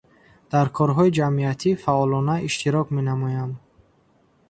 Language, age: Tajik, 19-29